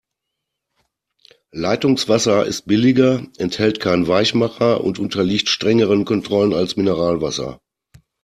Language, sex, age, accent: German, male, 40-49, Deutschland Deutsch